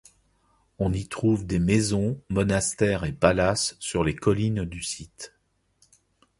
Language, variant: French, Français de métropole